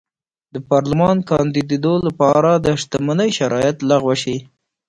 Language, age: Pashto, 40-49